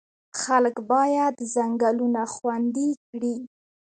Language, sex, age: Pashto, female, 19-29